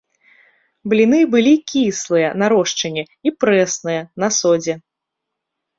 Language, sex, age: Belarusian, female, 30-39